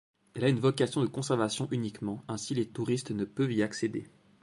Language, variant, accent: French, Français d'Europe, Français de Suisse